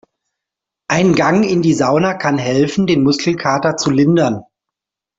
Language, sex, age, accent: German, male, 40-49, Deutschland Deutsch